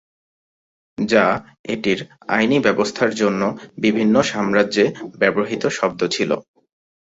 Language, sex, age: Bengali, male, 19-29